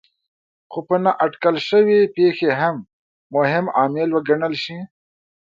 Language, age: Pashto, 19-29